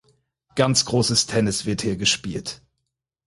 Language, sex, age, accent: German, male, 30-39, Deutschland Deutsch